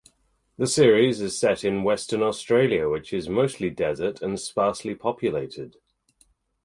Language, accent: English, England English